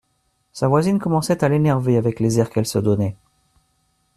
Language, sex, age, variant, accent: French, male, 40-49, Français d'Amérique du Nord, Français du Canada